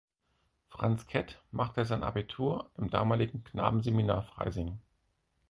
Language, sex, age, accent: German, male, 40-49, Deutschland Deutsch